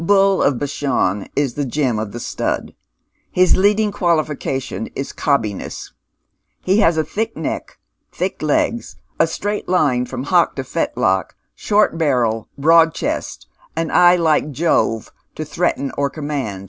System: none